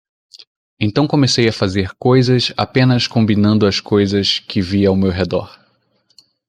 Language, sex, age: Portuguese, male, 19-29